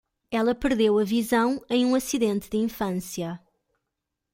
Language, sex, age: Portuguese, female, 30-39